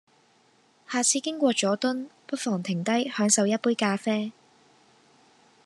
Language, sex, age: Cantonese, female, 19-29